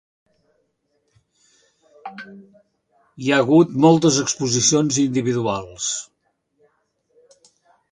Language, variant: Catalan, Central